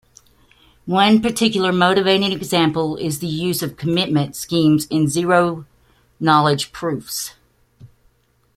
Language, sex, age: English, female, 50-59